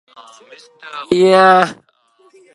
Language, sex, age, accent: English, female, under 19, United States English